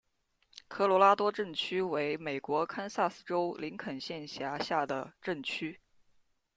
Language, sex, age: Chinese, female, 19-29